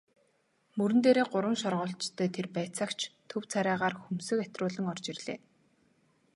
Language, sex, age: Mongolian, female, 19-29